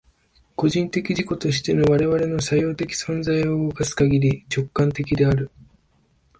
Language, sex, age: Japanese, male, 19-29